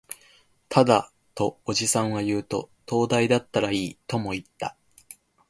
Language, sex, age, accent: Japanese, male, 19-29, 標準語